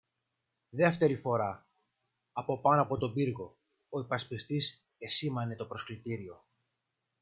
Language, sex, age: Greek, male, 30-39